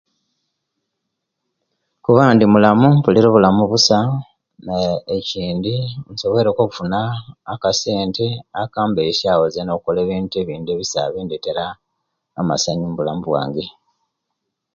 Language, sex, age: Kenyi, male, 50-59